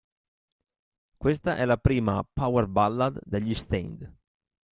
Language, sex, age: Italian, male, 30-39